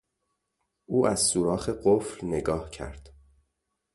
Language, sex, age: Persian, male, 30-39